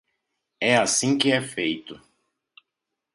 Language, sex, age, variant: Portuguese, male, 30-39, Portuguese (Brasil)